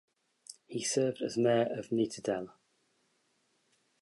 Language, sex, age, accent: English, male, 40-49, England English